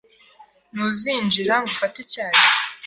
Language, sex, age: Kinyarwanda, female, 19-29